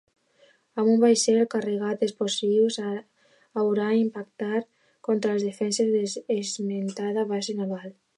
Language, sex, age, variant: Catalan, female, under 19, Alacantí